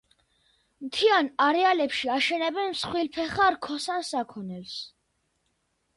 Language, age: Georgian, under 19